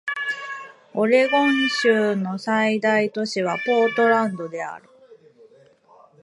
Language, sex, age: Japanese, female, 30-39